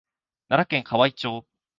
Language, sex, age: Japanese, male, 19-29